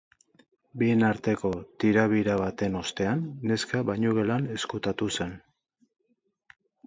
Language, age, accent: Basque, 50-59, Mendebalekoa (Araba, Bizkaia, Gipuzkoako mendebaleko herri batzuk)